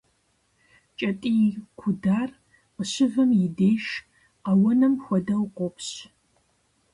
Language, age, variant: Kabardian, 40-49, Адыгэбзэ (Къэбэрдей, Кирил, Урысей)